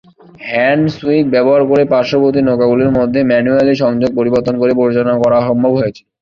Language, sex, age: Bengali, male, 19-29